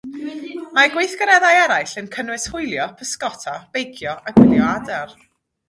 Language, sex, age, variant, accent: Welsh, female, 30-39, Mid Wales, Y Deyrnas Unedig Cymraeg